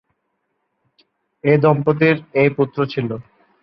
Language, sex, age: Bengali, male, 19-29